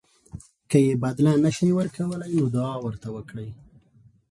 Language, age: Pashto, 30-39